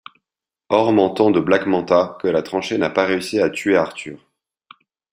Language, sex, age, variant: French, male, 30-39, Français de métropole